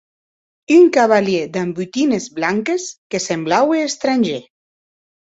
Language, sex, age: Occitan, female, 40-49